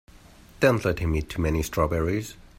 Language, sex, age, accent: English, male, 30-39, England English